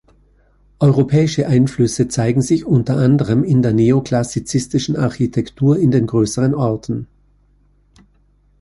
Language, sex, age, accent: German, male, 50-59, Österreichisches Deutsch